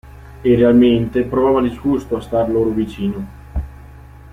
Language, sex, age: Italian, male, 19-29